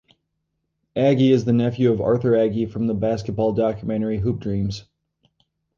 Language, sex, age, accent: English, male, 30-39, United States English